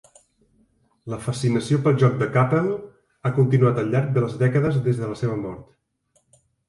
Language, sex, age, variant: Catalan, male, 40-49, Central